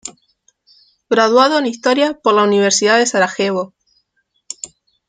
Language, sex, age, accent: Spanish, female, 19-29, Rioplatense: Argentina, Uruguay, este de Bolivia, Paraguay